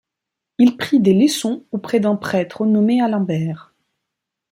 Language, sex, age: French, female, 30-39